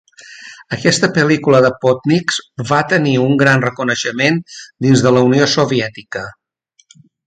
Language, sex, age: Catalan, male, 60-69